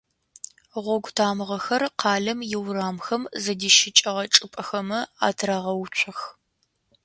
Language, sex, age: Adyghe, female, 19-29